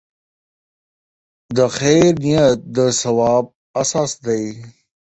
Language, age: Pashto, 30-39